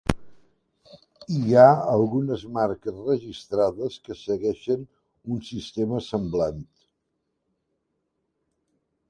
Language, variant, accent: Catalan, Central, balear